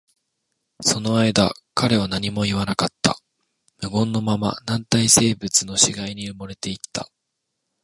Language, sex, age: Japanese, male, 19-29